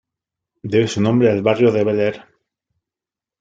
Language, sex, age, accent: Spanish, male, 30-39, España: Sur peninsular (Andalucia, Extremadura, Murcia)